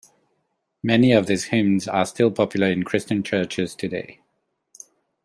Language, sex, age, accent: English, male, 40-49, Malaysian English